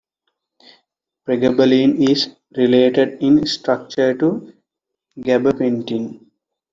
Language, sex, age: English, male, 19-29